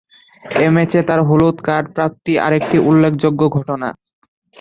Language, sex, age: Bengali, male, under 19